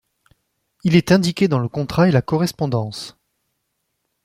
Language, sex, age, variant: French, male, 19-29, Français de métropole